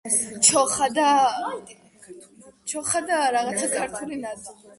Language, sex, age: Georgian, female, under 19